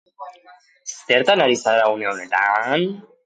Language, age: Basque, under 19